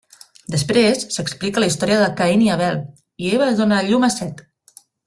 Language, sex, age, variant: Catalan, female, 19-29, Nord-Occidental